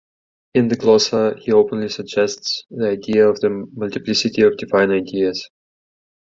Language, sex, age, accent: English, male, 30-39, United States English